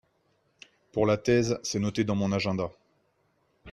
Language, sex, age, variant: French, male, 40-49, Français de métropole